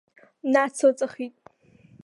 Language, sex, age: Abkhazian, female, under 19